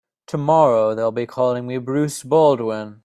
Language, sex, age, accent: English, male, 19-29, United States English